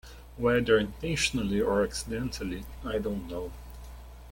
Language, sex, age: English, male, 19-29